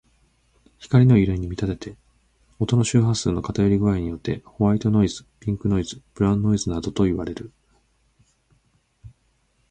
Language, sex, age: Japanese, male, 30-39